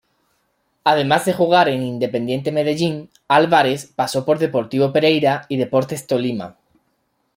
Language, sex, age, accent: Spanish, male, 30-39, España: Sur peninsular (Andalucia, Extremadura, Murcia)